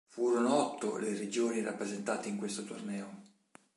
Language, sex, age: Italian, male, 50-59